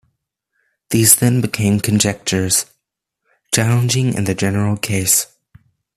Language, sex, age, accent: English, male, under 19, United States English